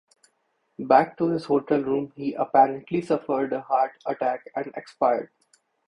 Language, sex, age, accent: English, male, 19-29, India and South Asia (India, Pakistan, Sri Lanka)